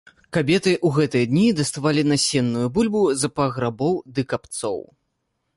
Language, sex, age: Belarusian, male, 30-39